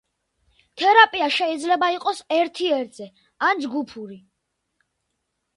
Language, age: Georgian, under 19